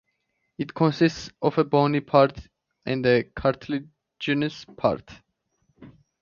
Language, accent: English, United States English